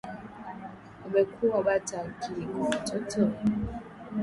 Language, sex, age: Swahili, female, 19-29